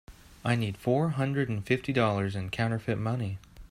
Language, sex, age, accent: English, male, 19-29, United States English